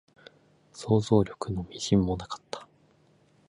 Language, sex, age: Japanese, male, 19-29